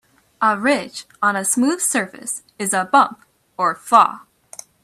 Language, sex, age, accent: English, female, 19-29, United States English